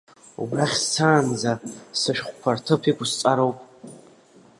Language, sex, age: Abkhazian, female, 30-39